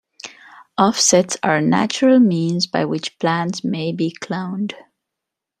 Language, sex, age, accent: English, female, 40-49, United States English